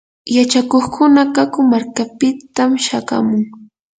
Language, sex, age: Yanahuanca Pasco Quechua, female, 30-39